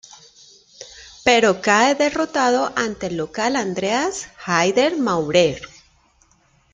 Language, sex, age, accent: Spanish, female, 30-39, Andino-Pacífico: Colombia, Perú, Ecuador, oeste de Bolivia y Venezuela andina